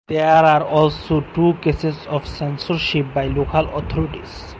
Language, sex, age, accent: English, male, 19-29, India and South Asia (India, Pakistan, Sri Lanka)